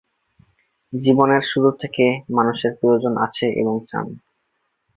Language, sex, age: Bengali, male, 19-29